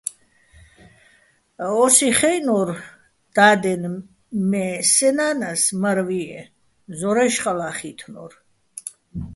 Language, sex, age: Bats, female, 60-69